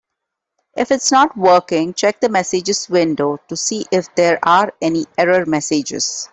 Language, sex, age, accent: English, female, 30-39, India and South Asia (India, Pakistan, Sri Lanka)